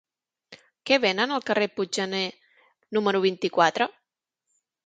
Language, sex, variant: Catalan, female, Central